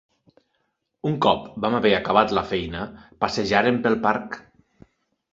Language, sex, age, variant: Catalan, male, 40-49, Nord-Occidental